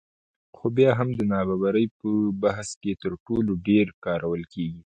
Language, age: Pashto, 19-29